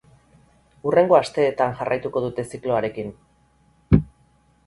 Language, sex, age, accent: Basque, female, 40-49, Erdialdekoa edo Nafarra (Gipuzkoa, Nafarroa)